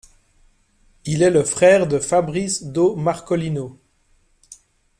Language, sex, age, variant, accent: French, male, 40-49, Français d'Europe, Français de Suisse